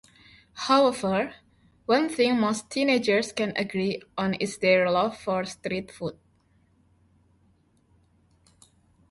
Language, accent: English, indonesia